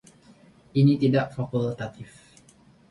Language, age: Indonesian, 19-29